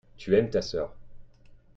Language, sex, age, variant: French, male, 30-39, Français de métropole